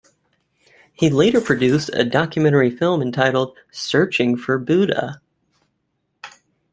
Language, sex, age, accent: English, male, 19-29, United States English